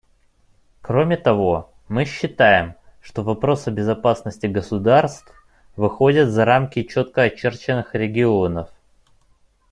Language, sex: Russian, male